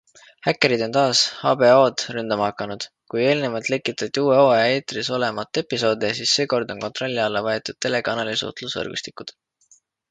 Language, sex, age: Estonian, male, 19-29